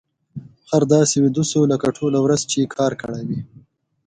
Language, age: Pashto, 19-29